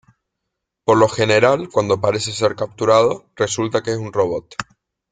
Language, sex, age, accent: Spanish, male, 19-29, Rioplatense: Argentina, Uruguay, este de Bolivia, Paraguay